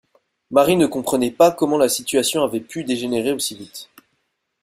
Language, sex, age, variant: French, male, 19-29, Français de métropole